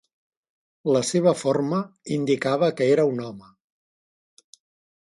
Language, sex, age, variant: Catalan, male, 60-69, Central